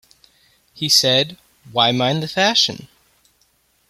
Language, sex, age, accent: English, male, 19-29, United States English